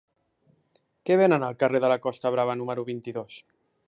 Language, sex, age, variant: Catalan, male, 19-29, Central